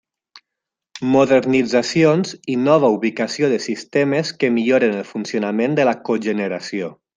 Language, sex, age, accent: Catalan, male, 19-29, valencià